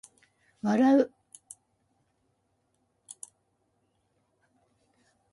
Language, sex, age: Japanese, female, 50-59